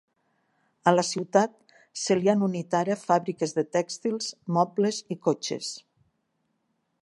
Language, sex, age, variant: Catalan, female, 60-69, Nord-Occidental